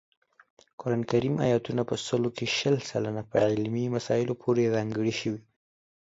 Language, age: Pashto, 19-29